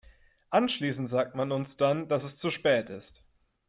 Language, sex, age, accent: German, male, 30-39, Deutschland Deutsch